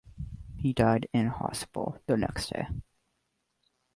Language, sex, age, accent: English, male, under 19, United States English